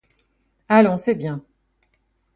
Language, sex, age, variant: French, female, 30-39, Français de métropole